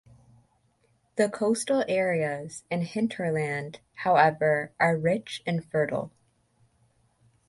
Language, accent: English, United States English